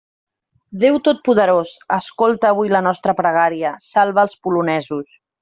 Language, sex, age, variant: Catalan, female, 40-49, Central